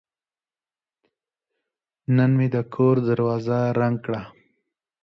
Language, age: Pashto, 19-29